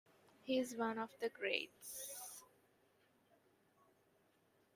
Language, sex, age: English, female, 19-29